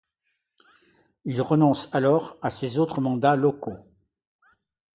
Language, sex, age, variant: French, male, 70-79, Français de métropole